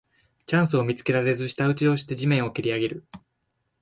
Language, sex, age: Japanese, male, 19-29